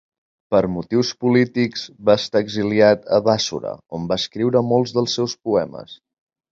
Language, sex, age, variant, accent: Catalan, male, 19-29, Central, central